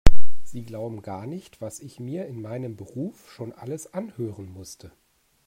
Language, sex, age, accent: German, male, 40-49, Deutschland Deutsch